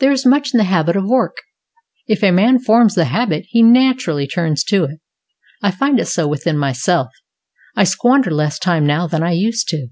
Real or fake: real